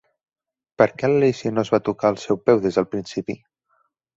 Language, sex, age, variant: Catalan, male, 30-39, Central